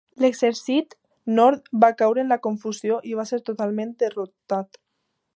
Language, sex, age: Catalan, female, under 19